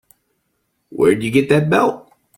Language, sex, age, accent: English, male, 30-39, United States English